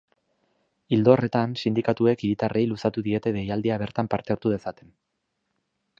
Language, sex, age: Basque, male, 30-39